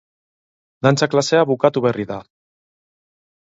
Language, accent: Basque, Mendebalekoa (Araba, Bizkaia, Gipuzkoako mendebaleko herri batzuk)